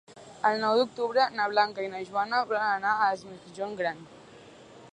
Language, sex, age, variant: Catalan, female, 19-29, Central